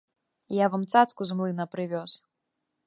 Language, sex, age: Belarusian, female, under 19